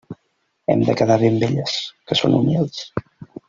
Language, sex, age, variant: Catalan, male, 30-39, Central